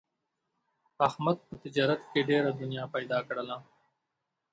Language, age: Pashto, 19-29